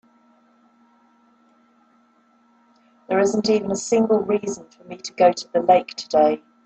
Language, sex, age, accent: English, female, 50-59, England English